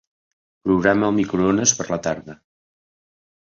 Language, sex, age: Catalan, male, 50-59